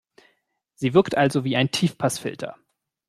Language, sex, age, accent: German, male, 19-29, Deutschland Deutsch